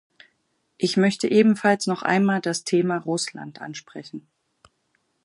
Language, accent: German, Deutschland Deutsch